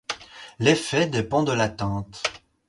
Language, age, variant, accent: French, 19-29, Français d'Europe, Français de Suisse